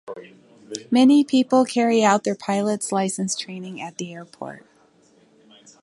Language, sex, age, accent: English, female, 60-69, United States English